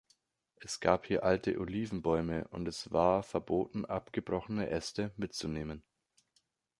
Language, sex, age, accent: German, male, 19-29, Deutschland Deutsch